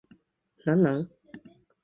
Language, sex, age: Japanese, female, 19-29